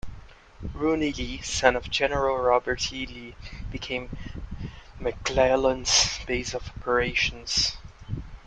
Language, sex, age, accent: English, male, 19-29, United States English